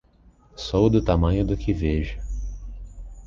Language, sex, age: Portuguese, male, 19-29